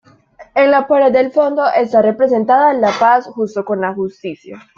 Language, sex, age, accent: Spanish, female, under 19, América central